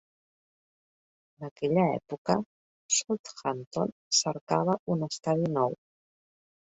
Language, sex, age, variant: Catalan, female, 40-49, Central